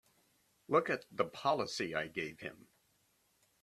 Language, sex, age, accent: English, male, 70-79, United States English